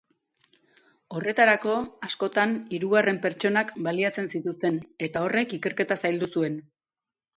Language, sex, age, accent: Basque, female, 40-49, Erdialdekoa edo Nafarra (Gipuzkoa, Nafarroa)